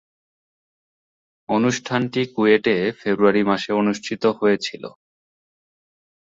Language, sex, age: Bengali, male, 19-29